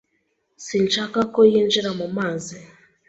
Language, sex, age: Kinyarwanda, female, 19-29